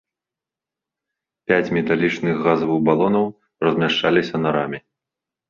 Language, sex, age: Belarusian, male, 30-39